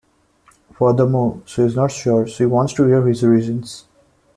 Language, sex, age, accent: English, male, 19-29, India and South Asia (India, Pakistan, Sri Lanka)